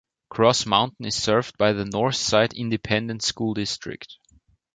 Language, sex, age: English, male, 19-29